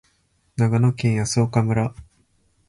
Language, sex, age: Japanese, male, 19-29